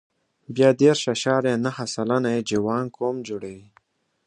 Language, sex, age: Pashto, male, under 19